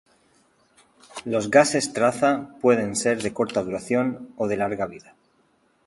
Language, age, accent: Spanish, 30-39, España: Sur peninsular (Andalucia, Extremadura, Murcia)